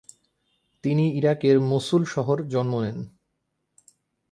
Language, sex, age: Bengali, male, 19-29